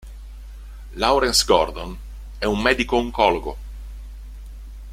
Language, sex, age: Italian, male, 50-59